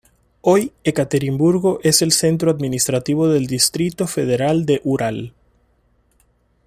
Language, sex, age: Spanish, male, 30-39